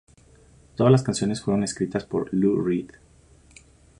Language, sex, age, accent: Spanish, male, 30-39, México